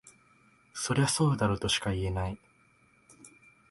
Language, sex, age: Japanese, male, 19-29